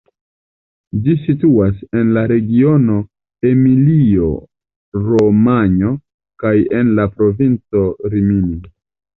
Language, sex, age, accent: Esperanto, male, 19-29, Internacia